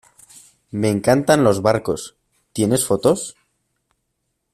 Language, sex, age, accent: Spanish, male, under 19, España: Centro-Sur peninsular (Madrid, Toledo, Castilla-La Mancha)